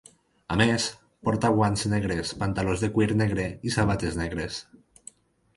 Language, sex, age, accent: Catalan, male, 19-29, valencià